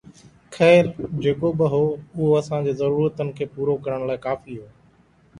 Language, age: Sindhi, under 19